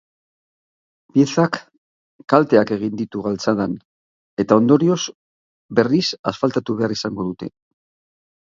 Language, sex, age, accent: Basque, male, 60-69, Mendebalekoa (Araba, Bizkaia, Gipuzkoako mendebaleko herri batzuk)